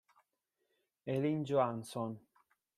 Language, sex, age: Italian, male, 30-39